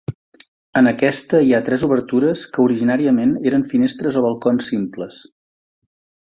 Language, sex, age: Catalan, male, 40-49